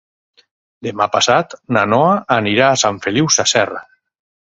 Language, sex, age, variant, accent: Catalan, male, 50-59, Valencià meridional, valencià